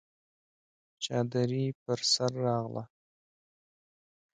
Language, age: Pashto, 19-29